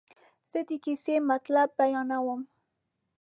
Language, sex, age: Pashto, female, 19-29